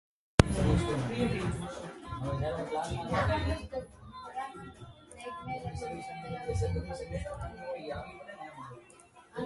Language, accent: English, United States English; India and South Asia (India, Pakistan, Sri Lanka)